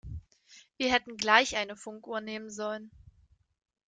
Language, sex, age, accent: German, female, 19-29, Deutschland Deutsch